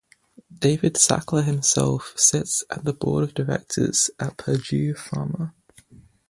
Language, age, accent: English, 19-29, England English